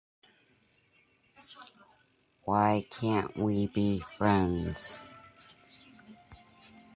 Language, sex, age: English, female, 50-59